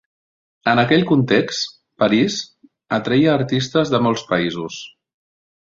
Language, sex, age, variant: Catalan, male, 40-49, Central